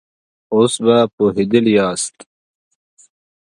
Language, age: Pashto, 30-39